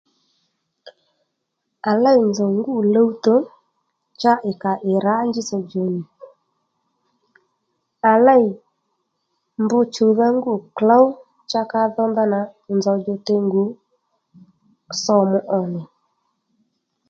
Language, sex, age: Lendu, female, 30-39